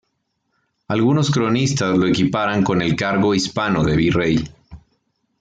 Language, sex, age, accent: Spanish, male, 30-39, México